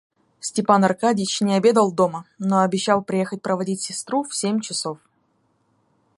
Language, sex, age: Russian, female, 19-29